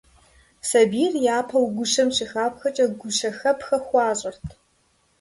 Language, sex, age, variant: Kabardian, female, under 19, Адыгэбзэ (Къэбэрдей, Кирил, псоми зэдай)